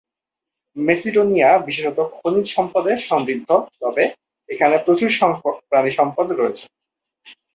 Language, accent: Bengali, Bangladeshi